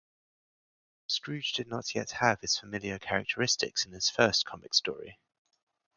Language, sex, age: English, male, 30-39